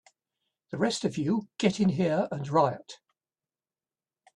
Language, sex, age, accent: English, male, 70-79, England English